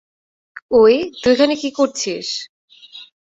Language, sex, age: Bengali, female, 19-29